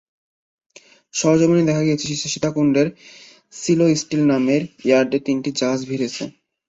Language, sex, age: Bengali, male, 19-29